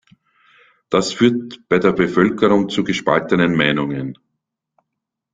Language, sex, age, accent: German, male, 50-59, Österreichisches Deutsch